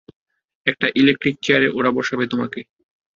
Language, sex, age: Bengali, male, 19-29